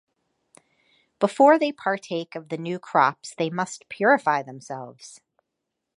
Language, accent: English, United States English